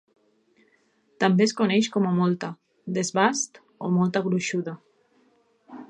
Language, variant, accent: Catalan, Tortosí, central